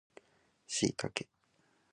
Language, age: Japanese, 19-29